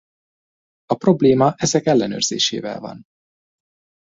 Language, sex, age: Hungarian, male, 30-39